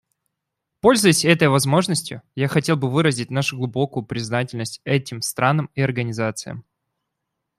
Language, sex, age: Russian, male, 19-29